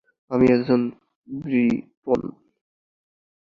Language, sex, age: Bengali, male, 19-29